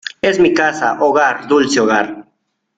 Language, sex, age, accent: Spanish, male, 19-29, México